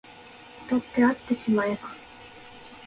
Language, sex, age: Japanese, female, 19-29